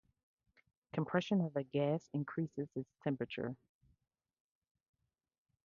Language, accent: English, United States English